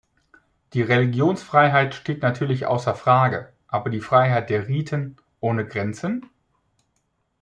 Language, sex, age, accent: German, male, 40-49, Deutschland Deutsch